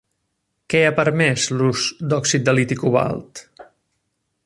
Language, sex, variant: Catalan, male, Central